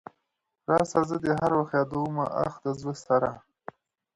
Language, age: Pashto, 19-29